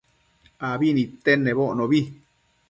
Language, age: Matsés, 40-49